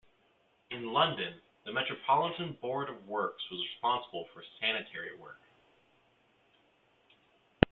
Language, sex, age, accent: English, male, 19-29, United States English